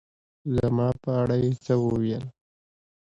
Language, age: Pashto, 19-29